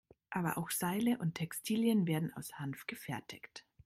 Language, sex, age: German, female, 30-39